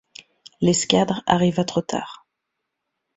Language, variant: French, Français de métropole